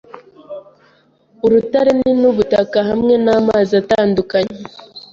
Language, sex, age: Kinyarwanda, female, 19-29